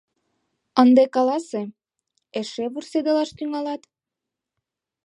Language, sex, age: Mari, female, under 19